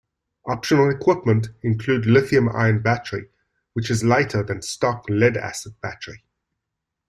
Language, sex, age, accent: English, male, 40-49, Southern African (South Africa, Zimbabwe, Namibia)